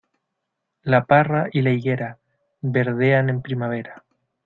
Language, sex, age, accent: Spanish, male, 19-29, Chileno: Chile, Cuyo